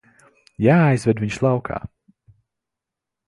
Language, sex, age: Latvian, male, 19-29